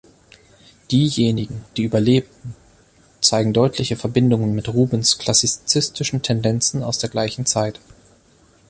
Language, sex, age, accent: German, male, 19-29, Deutschland Deutsch